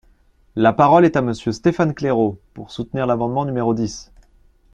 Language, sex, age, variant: French, male, 19-29, Français de métropole